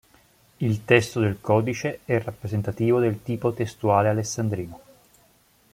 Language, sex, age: Italian, male, 40-49